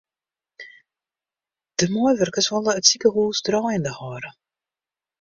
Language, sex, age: Western Frisian, female, 30-39